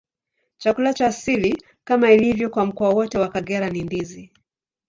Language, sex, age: Swahili, female, 50-59